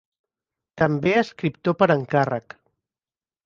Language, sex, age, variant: Catalan, male, 50-59, Central